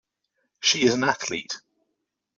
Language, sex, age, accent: English, male, 40-49, England English